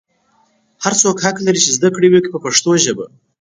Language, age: Pashto, 19-29